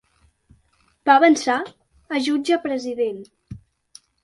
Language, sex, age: Catalan, female, under 19